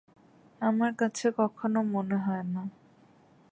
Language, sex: Bengali, female